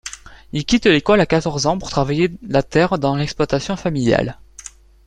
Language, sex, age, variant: French, male, 19-29, Français de métropole